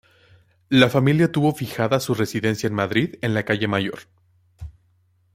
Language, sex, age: Spanish, male, 19-29